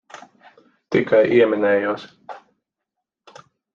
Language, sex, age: Latvian, male, 19-29